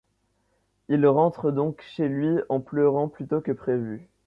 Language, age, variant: French, under 19, Français de métropole